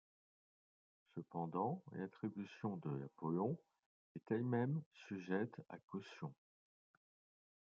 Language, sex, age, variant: French, male, 40-49, Français de métropole